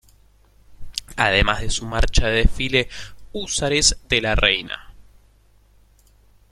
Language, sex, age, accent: Spanish, male, 19-29, Rioplatense: Argentina, Uruguay, este de Bolivia, Paraguay